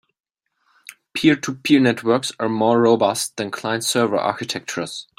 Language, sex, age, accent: English, male, 19-29, United States English